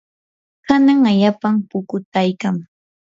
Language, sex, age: Yanahuanca Pasco Quechua, female, 19-29